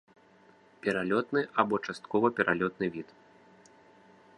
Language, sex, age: Belarusian, male, 30-39